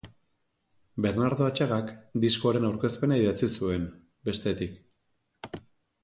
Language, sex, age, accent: Basque, male, 30-39, Erdialdekoa edo Nafarra (Gipuzkoa, Nafarroa)